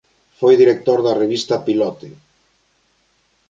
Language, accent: Galician, Normativo (estándar)